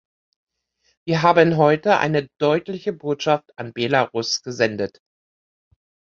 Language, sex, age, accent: German, female, 50-59, Deutschland Deutsch